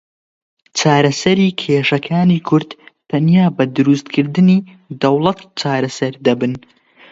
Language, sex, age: Central Kurdish, male, under 19